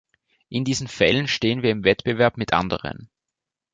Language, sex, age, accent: German, male, 19-29, Österreichisches Deutsch